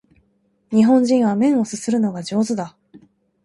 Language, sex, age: Japanese, female, 19-29